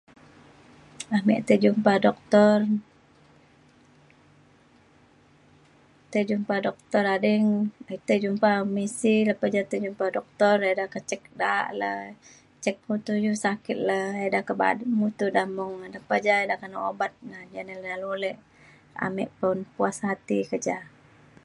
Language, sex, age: Mainstream Kenyah, female, 40-49